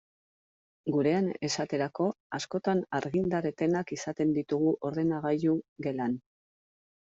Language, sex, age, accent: Basque, female, 40-49, Erdialdekoa edo Nafarra (Gipuzkoa, Nafarroa)